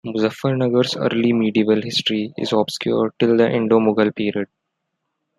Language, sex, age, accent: English, male, 19-29, India and South Asia (India, Pakistan, Sri Lanka)